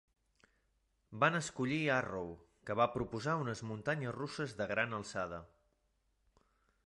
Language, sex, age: Catalan, male, 30-39